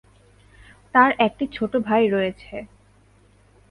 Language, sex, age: Bengali, female, 19-29